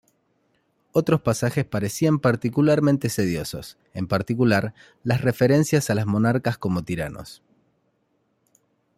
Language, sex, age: Spanish, male, 30-39